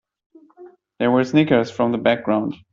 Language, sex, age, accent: English, male, 30-39, United States English